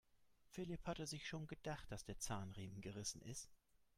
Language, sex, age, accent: German, male, 30-39, Deutschland Deutsch